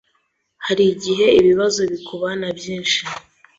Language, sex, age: Kinyarwanda, female, 19-29